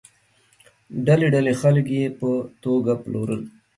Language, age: Pashto, 19-29